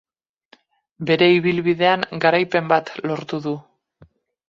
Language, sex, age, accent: Basque, female, 40-49, Mendebalekoa (Araba, Bizkaia, Gipuzkoako mendebaleko herri batzuk)